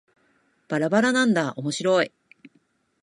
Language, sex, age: Japanese, female, 40-49